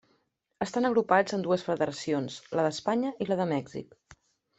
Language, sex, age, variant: Catalan, female, 30-39, Central